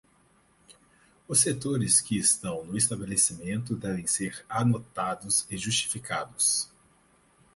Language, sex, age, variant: Portuguese, male, 30-39, Portuguese (Brasil)